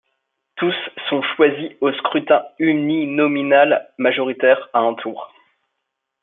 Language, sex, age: French, male, 30-39